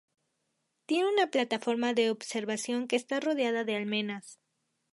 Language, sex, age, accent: Spanish, female, 19-29, México